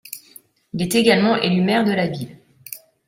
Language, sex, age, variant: French, female, 30-39, Français de métropole